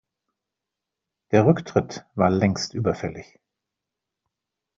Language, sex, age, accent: German, male, 50-59, Deutschland Deutsch